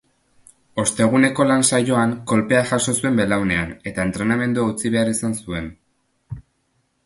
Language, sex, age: Basque, male, 19-29